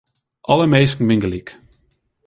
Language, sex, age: Western Frisian, male, 19-29